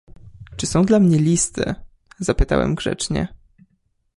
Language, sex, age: Polish, male, 19-29